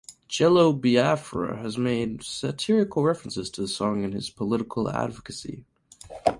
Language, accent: English, United States English